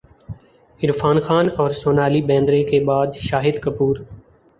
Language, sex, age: Urdu, male, 19-29